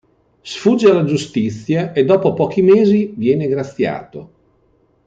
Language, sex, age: Italian, male, 60-69